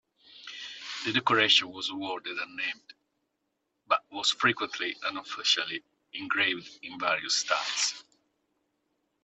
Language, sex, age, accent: English, male, 50-59, England English